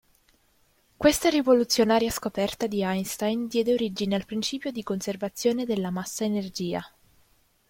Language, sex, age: Italian, female, 19-29